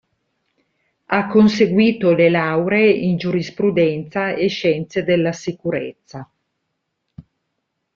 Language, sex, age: Italian, female, 40-49